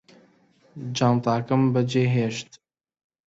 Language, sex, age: Central Kurdish, male, 30-39